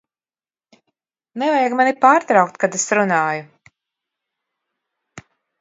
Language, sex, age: Latvian, female, 50-59